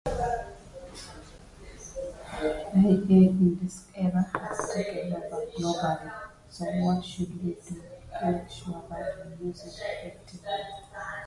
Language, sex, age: English, female, 40-49